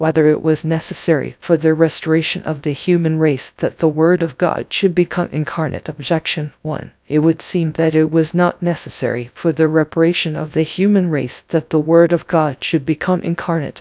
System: TTS, GradTTS